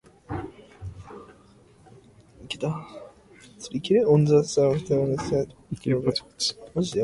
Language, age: English, 19-29